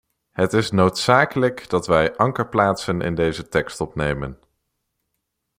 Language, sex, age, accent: Dutch, male, under 19, Nederlands Nederlands